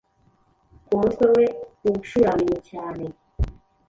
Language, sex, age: Kinyarwanda, female, 30-39